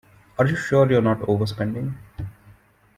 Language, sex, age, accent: English, male, 19-29, India and South Asia (India, Pakistan, Sri Lanka)